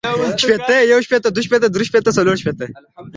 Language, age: Pashto, 19-29